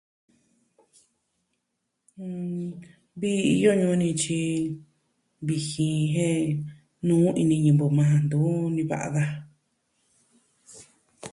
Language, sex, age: Southwestern Tlaxiaco Mixtec, female, 40-49